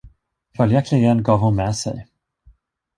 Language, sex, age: Swedish, male, 30-39